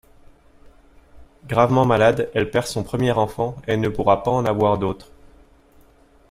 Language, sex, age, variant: French, male, 30-39, Français de métropole